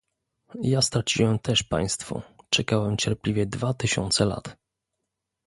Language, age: Polish, 30-39